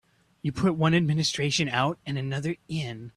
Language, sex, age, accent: English, male, 30-39, United States English